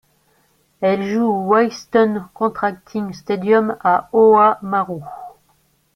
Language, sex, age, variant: French, female, 40-49, Français de métropole